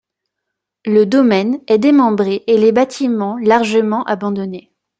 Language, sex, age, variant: French, female, 19-29, Français de métropole